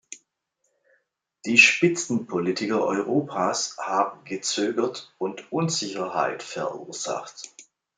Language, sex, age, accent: German, male, 50-59, Deutschland Deutsch